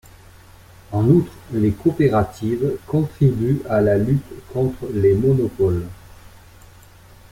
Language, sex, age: French, male, 50-59